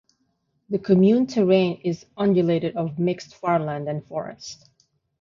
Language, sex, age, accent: English, female, 30-39, Canadian English; Filipino